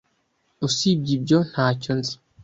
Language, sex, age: Kinyarwanda, male, 19-29